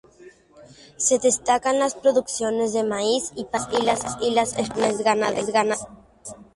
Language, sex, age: Spanish, female, under 19